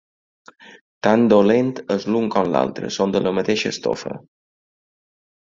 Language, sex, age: Catalan, male, 50-59